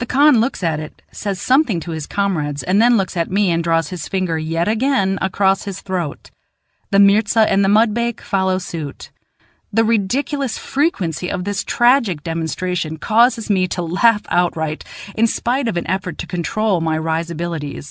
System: none